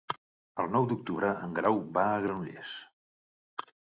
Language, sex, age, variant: Catalan, male, 50-59, Central